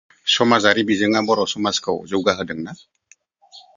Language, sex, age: Bodo, female, 40-49